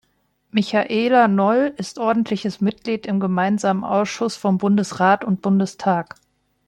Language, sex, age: German, female, 30-39